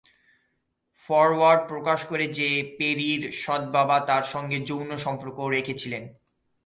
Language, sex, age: Bengali, male, 19-29